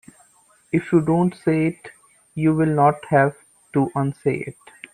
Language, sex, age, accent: English, male, 30-39, India and South Asia (India, Pakistan, Sri Lanka)